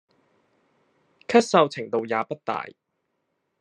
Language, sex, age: Cantonese, male, 30-39